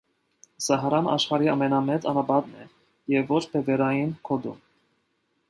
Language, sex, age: Armenian, male, 19-29